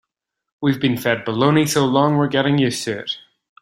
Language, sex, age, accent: English, male, 19-29, Irish English